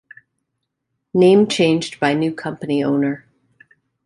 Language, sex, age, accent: English, female, 40-49, United States English